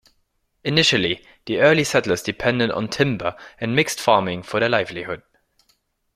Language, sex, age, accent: English, male, 19-29, England English